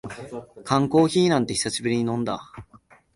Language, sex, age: Japanese, male, 19-29